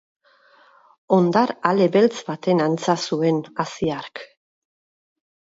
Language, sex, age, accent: Basque, female, 50-59, Mendebalekoa (Araba, Bizkaia, Gipuzkoako mendebaleko herri batzuk)